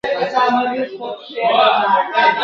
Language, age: Pashto, 19-29